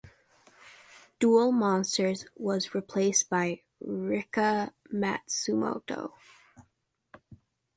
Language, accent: English, United States English